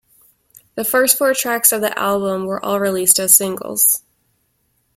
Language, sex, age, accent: English, female, 19-29, United States English